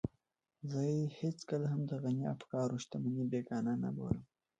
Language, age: Pashto, 19-29